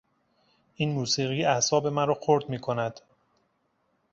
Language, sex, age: Persian, male, 30-39